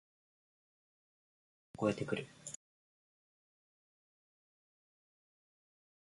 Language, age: Japanese, 19-29